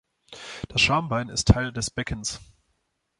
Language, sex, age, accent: German, male, 30-39, Deutschland Deutsch